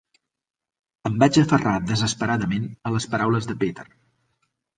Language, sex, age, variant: Catalan, male, 40-49, Central